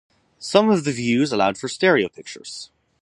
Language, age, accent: English, under 19, United States English